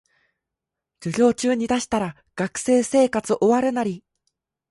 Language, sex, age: Japanese, male, under 19